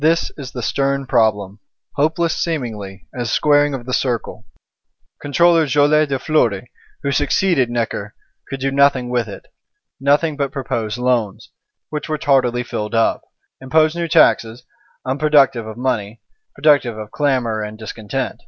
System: none